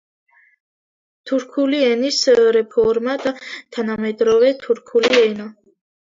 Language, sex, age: Georgian, female, under 19